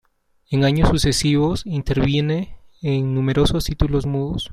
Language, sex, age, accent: Spanish, male, 19-29, Andino-Pacífico: Colombia, Perú, Ecuador, oeste de Bolivia y Venezuela andina